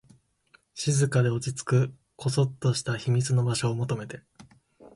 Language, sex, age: Japanese, male, 19-29